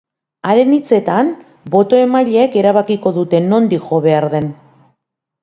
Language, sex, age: Basque, female, 50-59